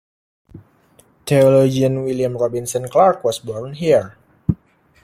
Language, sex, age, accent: English, male, 19-29, United States English